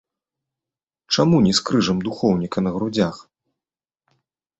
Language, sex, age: Belarusian, male, 30-39